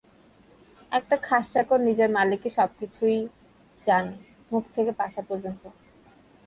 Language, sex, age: Bengali, female, 19-29